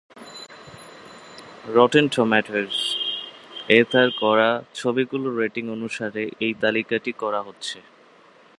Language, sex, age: Bengali, male, 19-29